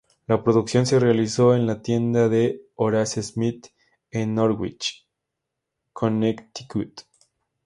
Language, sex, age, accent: Spanish, male, 19-29, México